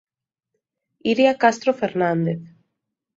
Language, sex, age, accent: Galician, female, 30-39, Central (gheada)